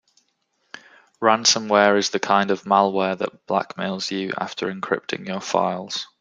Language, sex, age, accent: English, male, 19-29, England English